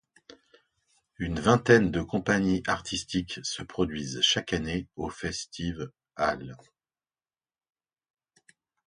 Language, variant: French, Français de métropole